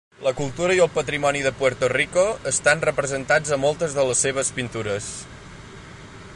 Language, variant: Catalan, Central